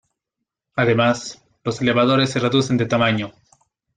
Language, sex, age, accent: Spanish, male, 19-29, Andino-Pacífico: Colombia, Perú, Ecuador, oeste de Bolivia y Venezuela andina